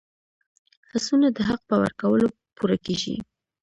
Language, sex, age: Pashto, female, 19-29